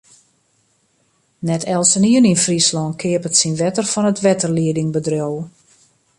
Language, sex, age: Western Frisian, female, 50-59